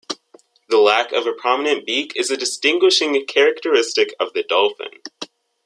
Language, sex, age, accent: English, male, under 19, United States English